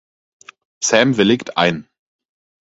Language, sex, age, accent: German, male, 19-29, Deutschland Deutsch